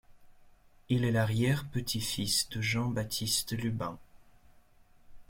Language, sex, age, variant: French, male, 30-39, Français de métropole